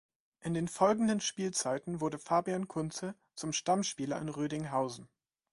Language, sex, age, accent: German, male, 19-29, Deutschland Deutsch